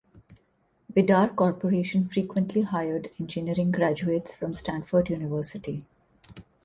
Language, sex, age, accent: English, female, 40-49, India and South Asia (India, Pakistan, Sri Lanka)